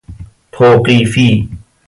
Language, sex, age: Persian, male, 19-29